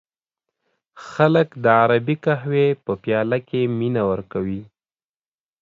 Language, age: Pashto, 19-29